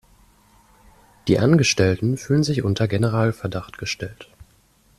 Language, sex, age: German, male, 19-29